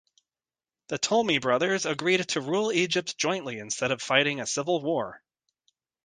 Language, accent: English, United States English